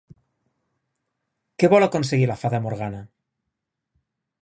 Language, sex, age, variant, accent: Catalan, male, 30-39, Nord-Occidental, nord-occidental